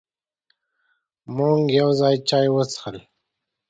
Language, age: Pashto, 19-29